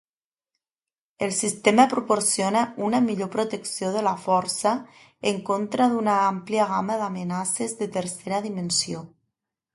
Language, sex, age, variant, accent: Catalan, female, 30-39, Nord-Occidental, nord-occidental